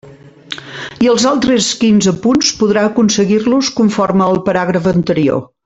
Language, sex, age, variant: Catalan, female, 50-59, Central